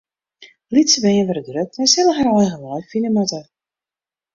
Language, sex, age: Western Frisian, female, 30-39